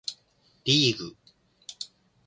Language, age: Japanese, 19-29